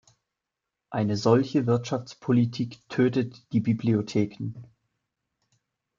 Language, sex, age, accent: German, male, 19-29, Deutschland Deutsch